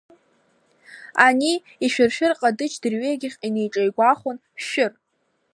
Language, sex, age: Abkhazian, female, under 19